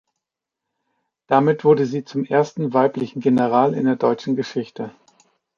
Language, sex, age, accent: German, male, 40-49, Deutschland Deutsch